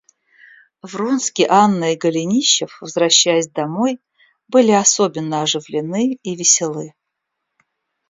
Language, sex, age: Russian, female, 50-59